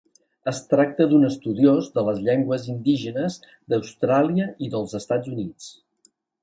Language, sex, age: Catalan, male, 50-59